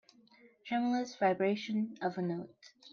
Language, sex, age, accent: English, female, under 19, United States English